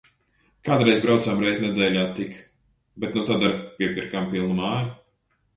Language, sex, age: Latvian, male, 30-39